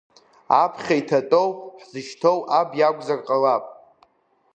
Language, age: Abkhazian, under 19